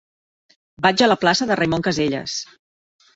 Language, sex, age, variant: Catalan, female, 40-49, Central